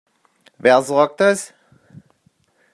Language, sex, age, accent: German, male, 50-59, Deutschland Deutsch